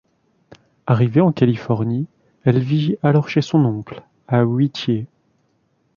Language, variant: French, Français de métropole